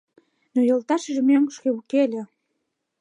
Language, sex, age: Mari, female, 19-29